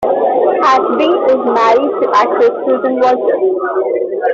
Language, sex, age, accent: English, female, 19-29, India and South Asia (India, Pakistan, Sri Lanka)